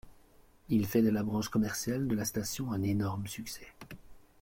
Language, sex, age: French, male, 30-39